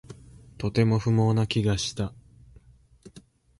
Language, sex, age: Japanese, male, 19-29